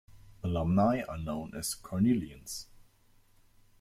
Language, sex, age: English, male, 19-29